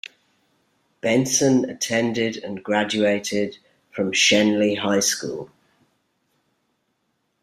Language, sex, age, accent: English, male, 40-49, England English